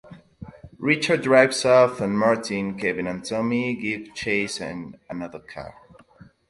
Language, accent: English, England English